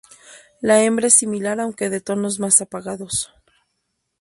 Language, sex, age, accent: Spanish, female, 30-39, México